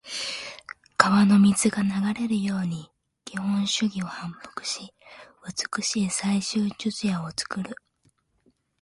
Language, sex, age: Japanese, female, 19-29